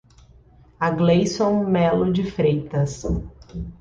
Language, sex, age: Portuguese, female, 30-39